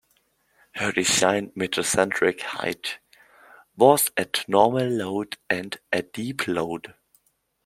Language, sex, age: English, male, 19-29